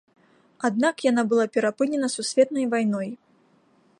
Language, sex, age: Belarusian, female, 19-29